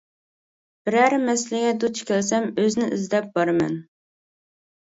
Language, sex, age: Uyghur, female, 19-29